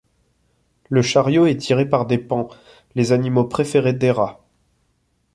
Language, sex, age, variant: French, male, 30-39, Français de métropole